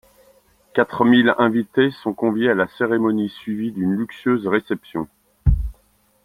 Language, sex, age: French, male, 50-59